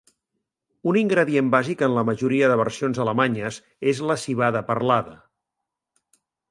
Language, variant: Catalan, Central